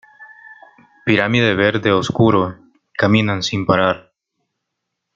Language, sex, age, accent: Spanish, male, 19-29, América central